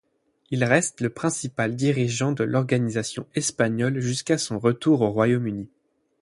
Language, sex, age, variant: French, male, 19-29, Français de métropole